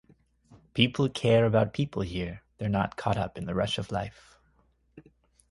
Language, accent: English, United States English